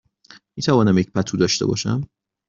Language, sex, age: Persian, male, 30-39